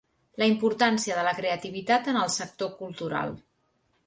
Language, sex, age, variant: Catalan, female, 40-49, Central